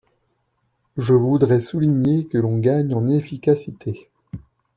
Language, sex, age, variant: French, male, 30-39, Français de métropole